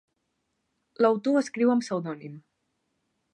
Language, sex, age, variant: Catalan, female, under 19, Central